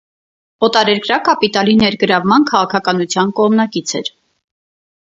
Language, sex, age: Armenian, female, 30-39